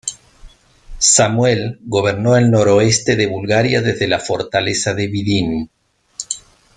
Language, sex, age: Spanish, male, 50-59